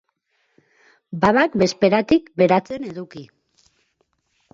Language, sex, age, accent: Basque, female, 40-49, Mendebalekoa (Araba, Bizkaia, Gipuzkoako mendebaleko herri batzuk)